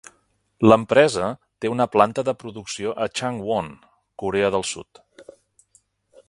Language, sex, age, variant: Catalan, male, 50-59, Central